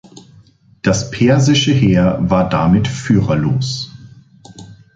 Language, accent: German, Deutschland Deutsch